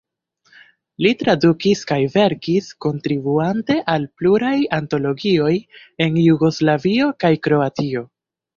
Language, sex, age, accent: Esperanto, male, 19-29, Internacia